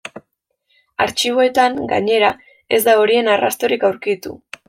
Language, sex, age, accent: Basque, female, 19-29, Mendebalekoa (Araba, Bizkaia, Gipuzkoako mendebaleko herri batzuk)